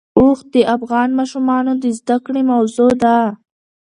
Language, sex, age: Pashto, female, under 19